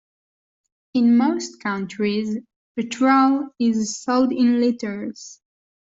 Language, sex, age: English, female, 19-29